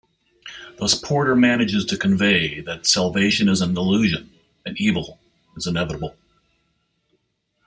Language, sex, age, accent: English, male, 60-69, United States English